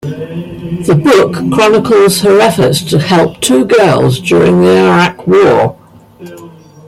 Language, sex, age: English, female, 70-79